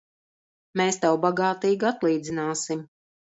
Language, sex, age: Latvian, female, 50-59